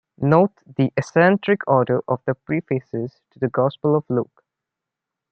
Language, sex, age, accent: English, male, 19-29, India and South Asia (India, Pakistan, Sri Lanka)